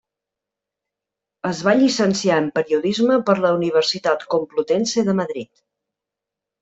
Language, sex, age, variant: Catalan, female, 40-49, Central